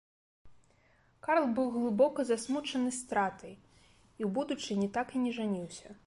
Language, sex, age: Belarusian, female, 19-29